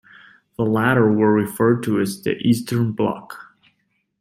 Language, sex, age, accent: English, male, 19-29, United States English